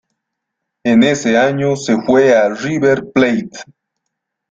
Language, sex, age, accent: Spanish, male, 19-29, México